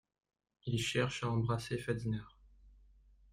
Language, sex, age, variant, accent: French, male, 19-29, Français des départements et régions d'outre-mer, Français de La Réunion